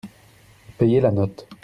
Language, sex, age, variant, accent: French, male, 30-39, Français d'Europe, Français de Belgique